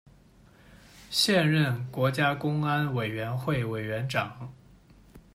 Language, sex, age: Chinese, male, 19-29